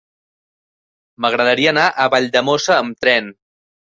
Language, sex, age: Catalan, male, 30-39